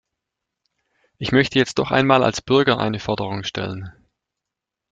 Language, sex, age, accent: German, male, 50-59, Deutschland Deutsch